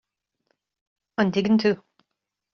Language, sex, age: Irish, female, 19-29